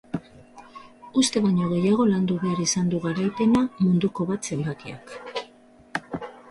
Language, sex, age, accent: Basque, female, 40-49, Mendebalekoa (Araba, Bizkaia, Gipuzkoako mendebaleko herri batzuk); Batua